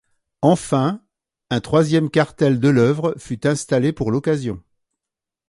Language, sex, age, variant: French, male, 60-69, Français de métropole